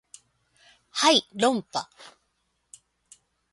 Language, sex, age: Japanese, female, 60-69